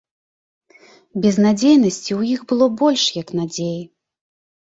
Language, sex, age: Belarusian, female, 19-29